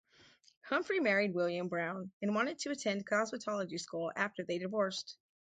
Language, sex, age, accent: English, female, 50-59, United States English